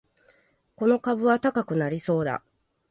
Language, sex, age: Japanese, female, 30-39